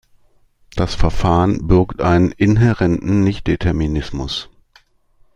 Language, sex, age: German, male, 50-59